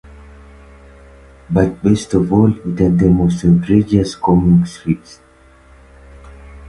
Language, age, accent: English, 30-39, United States English